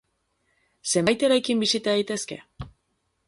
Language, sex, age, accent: Basque, female, 19-29, Mendebalekoa (Araba, Bizkaia, Gipuzkoako mendebaleko herri batzuk)